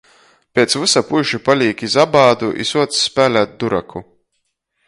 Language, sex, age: Latgalian, male, 19-29